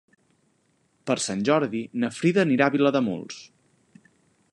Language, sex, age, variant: Catalan, male, 19-29, Central